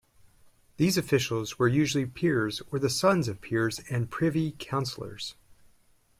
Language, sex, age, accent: English, male, 50-59, United States English